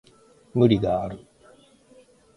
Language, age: Japanese, 50-59